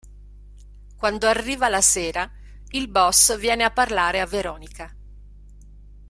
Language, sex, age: Italian, female, 50-59